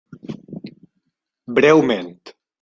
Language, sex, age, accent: Catalan, male, 19-29, valencià